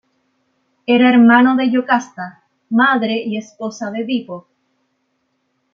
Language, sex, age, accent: Spanish, female, 30-39, Chileno: Chile, Cuyo